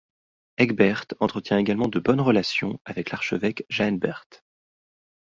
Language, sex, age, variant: French, male, 30-39, Français de métropole